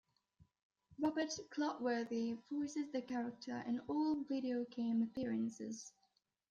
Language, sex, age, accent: English, female, under 19, England English